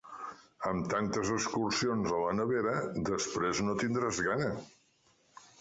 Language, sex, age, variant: Catalan, male, 60-69, Central